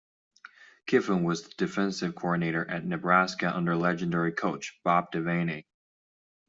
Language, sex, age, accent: English, male, under 19, United States English